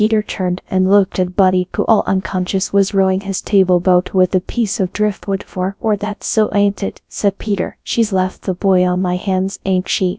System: TTS, GradTTS